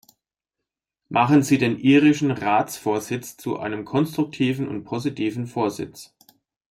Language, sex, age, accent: German, male, 30-39, Deutschland Deutsch